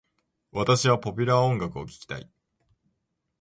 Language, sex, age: Japanese, male, 19-29